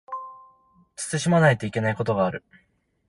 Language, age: Japanese, 19-29